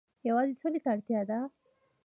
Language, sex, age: Pashto, female, under 19